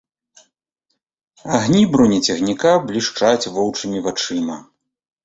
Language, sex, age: Belarusian, male, 40-49